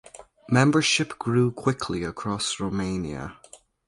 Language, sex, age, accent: English, male, under 19, Canadian English